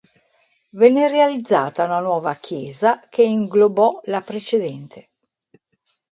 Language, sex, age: Italian, female, 60-69